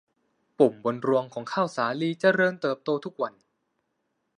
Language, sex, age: Thai, male, 19-29